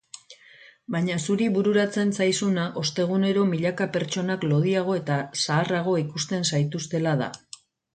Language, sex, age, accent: Basque, female, 50-59, Erdialdekoa edo Nafarra (Gipuzkoa, Nafarroa)